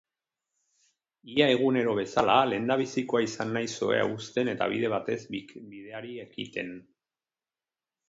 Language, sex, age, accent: Basque, male, 40-49, Erdialdekoa edo Nafarra (Gipuzkoa, Nafarroa)